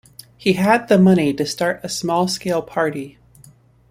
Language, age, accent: English, 19-29, United States English